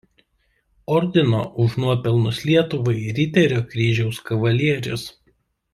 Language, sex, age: Lithuanian, male, 19-29